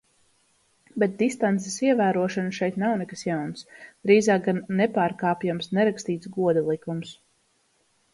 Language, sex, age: Latvian, female, 30-39